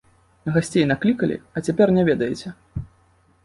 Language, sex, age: Belarusian, male, 19-29